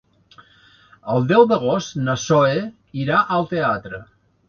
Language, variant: Catalan, Central